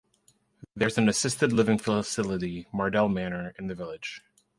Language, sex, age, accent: English, male, 40-49, United States English